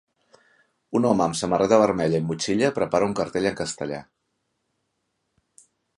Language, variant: Catalan, Central